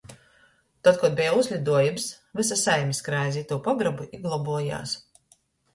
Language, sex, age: Latgalian, female, 40-49